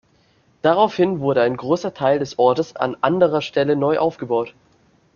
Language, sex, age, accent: German, male, under 19, Deutschland Deutsch